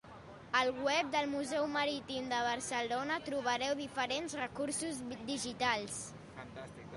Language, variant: Catalan, Central